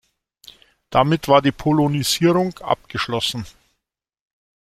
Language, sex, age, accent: German, male, 50-59, Deutschland Deutsch